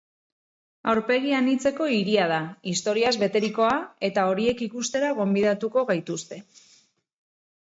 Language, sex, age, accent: Basque, female, 40-49, Mendebalekoa (Araba, Bizkaia, Gipuzkoako mendebaleko herri batzuk)